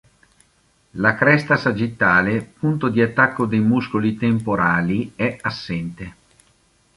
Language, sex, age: Italian, male, 50-59